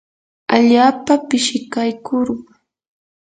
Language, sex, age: Yanahuanca Pasco Quechua, female, 30-39